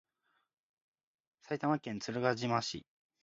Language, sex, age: Japanese, male, 19-29